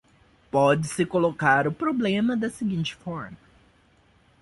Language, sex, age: Portuguese, male, 19-29